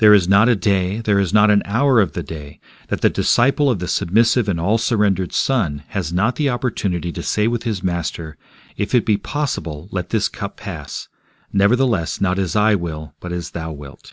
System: none